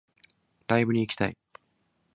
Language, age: Japanese, under 19